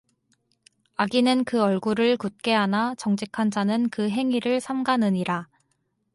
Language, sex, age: Korean, female, 19-29